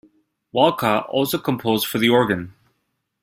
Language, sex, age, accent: English, male, 30-39, United States English